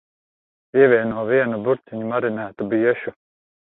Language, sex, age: Latvian, male, 40-49